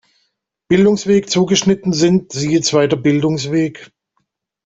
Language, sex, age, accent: German, male, 50-59, Deutschland Deutsch